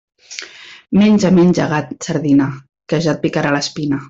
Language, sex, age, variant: Catalan, female, 40-49, Central